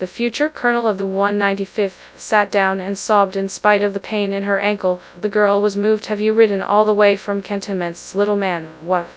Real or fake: fake